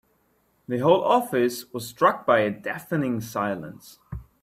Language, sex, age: English, male, 19-29